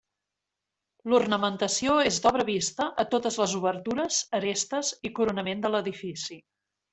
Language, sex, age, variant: Catalan, female, 40-49, Central